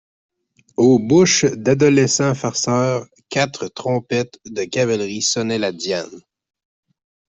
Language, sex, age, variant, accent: French, male, 30-39, Français d'Amérique du Nord, Français du Canada